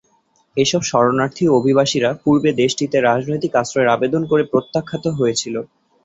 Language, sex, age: Bengali, male, 19-29